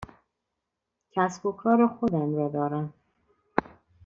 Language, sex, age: Persian, female, 50-59